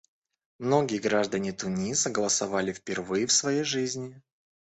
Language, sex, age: Russian, male, 19-29